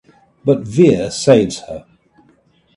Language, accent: English, England English